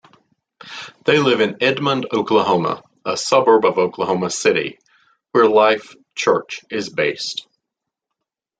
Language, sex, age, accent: English, male, 50-59, United States English